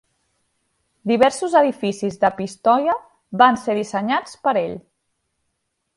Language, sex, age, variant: Catalan, female, 30-39, Central